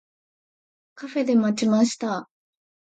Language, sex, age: Japanese, female, 19-29